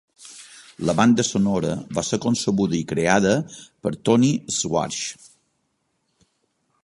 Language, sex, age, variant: Catalan, male, 60-69, Balear